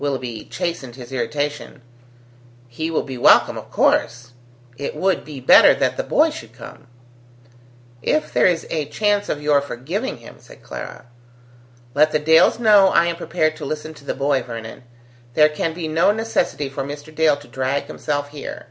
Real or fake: real